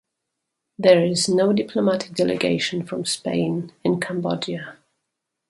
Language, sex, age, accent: English, female, 40-49, England English